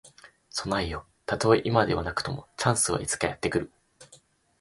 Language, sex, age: Japanese, male, 19-29